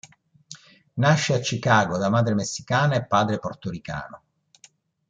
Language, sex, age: Italian, male, 60-69